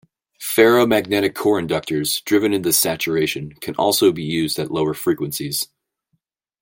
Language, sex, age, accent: English, male, 30-39, United States English